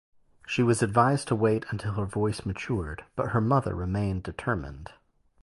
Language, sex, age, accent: English, male, 40-49, United States English